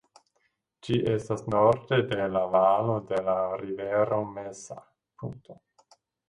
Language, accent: Esperanto, Internacia